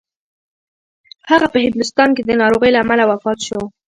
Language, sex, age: Pashto, female, 40-49